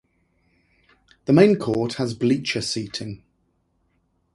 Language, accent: English, England English